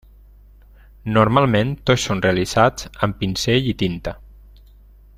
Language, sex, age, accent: Catalan, male, 40-49, valencià